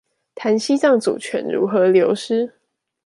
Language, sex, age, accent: Chinese, female, 19-29, 出生地：臺北市